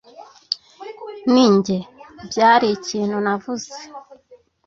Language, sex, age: Kinyarwanda, female, 19-29